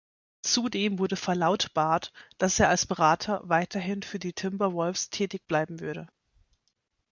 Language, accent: German, Deutschland Deutsch